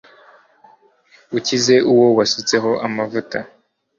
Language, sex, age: Kinyarwanda, male, 19-29